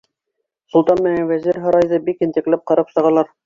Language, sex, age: Bashkir, female, 60-69